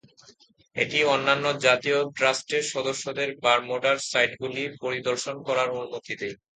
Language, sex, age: Bengali, male, 19-29